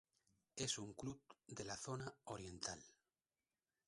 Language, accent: Spanish, España: Centro-Sur peninsular (Madrid, Toledo, Castilla-La Mancha)